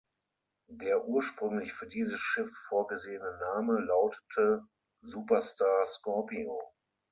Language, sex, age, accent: German, male, 40-49, Deutschland Deutsch